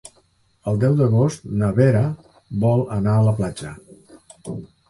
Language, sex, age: Catalan, male, 60-69